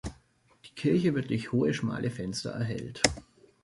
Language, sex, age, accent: German, male, 30-39, Deutschland Deutsch